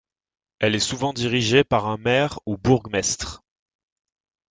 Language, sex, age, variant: French, male, 19-29, Français de métropole